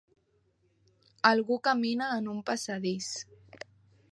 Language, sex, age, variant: Catalan, female, 19-29, Central